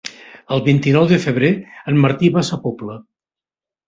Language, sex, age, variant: Catalan, male, 60-69, Nord-Occidental